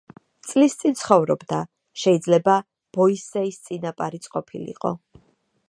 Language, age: Georgian, 30-39